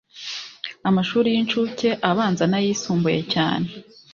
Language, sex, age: Kinyarwanda, female, 19-29